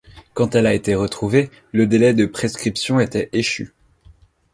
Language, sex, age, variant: French, male, under 19, Français de métropole